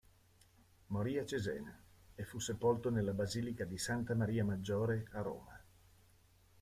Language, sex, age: Italian, male, 50-59